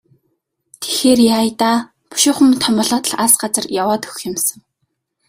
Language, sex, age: Mongolian, female, 19-29